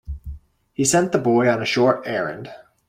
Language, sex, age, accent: English, male, 30-39, United States English